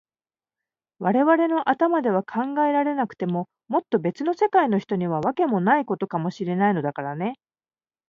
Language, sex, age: Japanese, female, 40-49